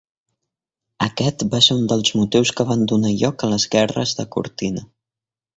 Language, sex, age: Catalan, male, 19-29